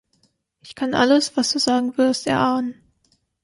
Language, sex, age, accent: German, female, 19-29, Deutschland Deutsch